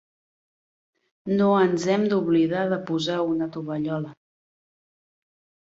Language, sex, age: Catalan, female, 30-39